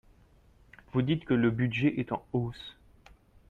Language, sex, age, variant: French, male, 40-49, Français de métropole